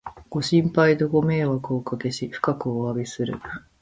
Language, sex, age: Japanese, female, 40-49